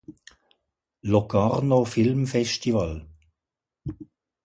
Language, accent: German, Schweizerdeutsch